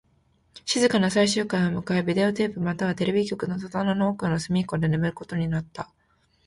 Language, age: Japanese, 19-29